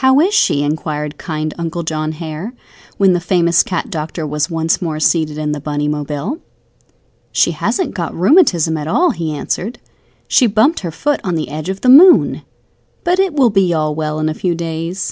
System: none